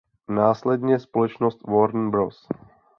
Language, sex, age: Czech, male, 30-39